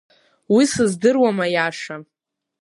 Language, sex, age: Abkhazian, female, under 19